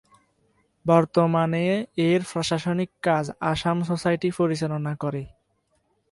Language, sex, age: Bengali, male, 19-29